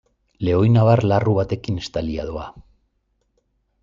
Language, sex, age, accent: Basque, male, 40-49, Erdialdekoa edo Nafarra (Gipuzkoa, Nafarroa)